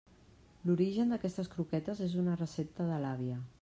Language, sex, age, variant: Catalan, female, 40-49, Central